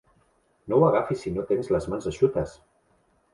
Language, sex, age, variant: Catalan, male, 40-49, Central